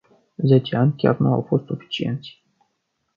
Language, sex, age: Romanian, male, 19-29